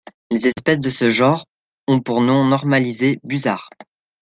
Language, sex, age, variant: French, male, under 19, Français de métropole